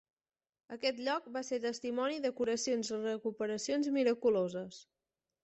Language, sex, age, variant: Catalan, female, 30-39, Central